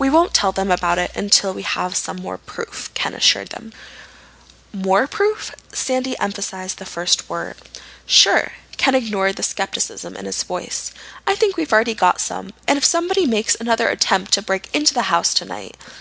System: none